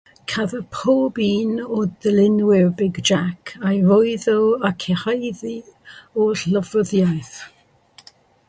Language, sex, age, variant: Welsh, female, 60-69, South-Western Welsh